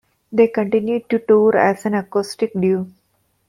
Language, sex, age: English, female, 40-49